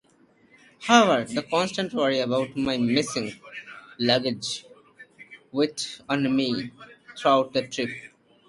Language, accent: English, United States English